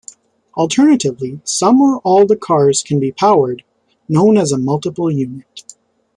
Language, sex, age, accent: English, male, 19-29, United States English